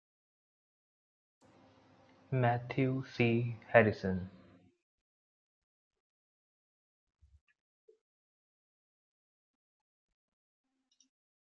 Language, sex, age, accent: English, male, 30-39, India and South Asia (India, Pakistan, Sri Lanka)